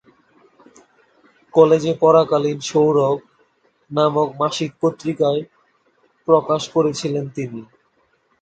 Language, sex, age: Bengali, male, 19-29